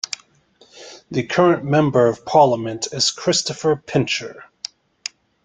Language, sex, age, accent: English, male, 30-39, United States English